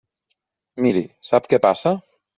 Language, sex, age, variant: Catalan, male, 30-39, Central